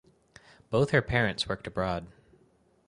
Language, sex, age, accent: English, male, 30-39, United States English